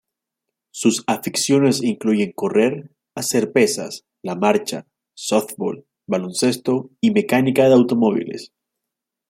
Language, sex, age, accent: Spanish, male, 30-39, Caribe: Cuba, Venezuela, Puerto Rico, República Dominicana, Panamá, Colombia caribeña, México caribeño, Costa del golfo de México